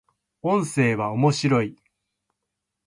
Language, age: Japanese, 50-59